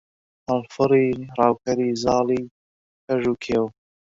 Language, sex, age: Central Kurdish, male, 30-39